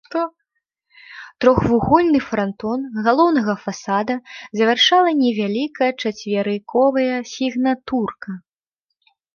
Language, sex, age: Belarusian, female, 19-29